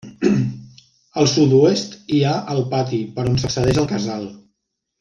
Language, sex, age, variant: Catalan, male, 50-59, Central